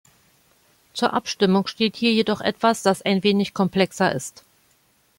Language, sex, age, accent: German, female, 50-59, Deutschland Deutsch